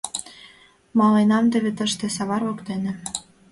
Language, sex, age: Mari, female, 19-29